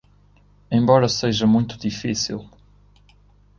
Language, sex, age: Portuguese, male, 19-29